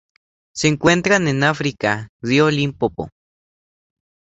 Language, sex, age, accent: Spanish, male, 19-29, México